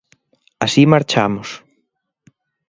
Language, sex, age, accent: Galician, male, 30-39, Normativo (estándar)